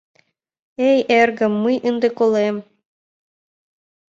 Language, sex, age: Mari, female, under 19